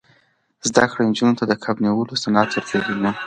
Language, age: Pashto, under 19